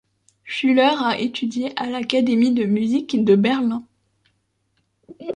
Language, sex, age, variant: French, male, under 19, Français de métropole